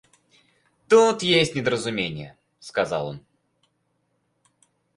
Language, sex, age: Russian, male, under 19